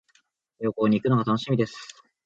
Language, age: Japanese, 19-29